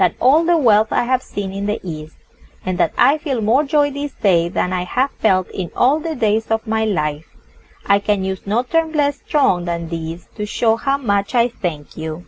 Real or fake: real